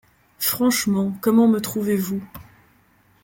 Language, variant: French, Français de métropole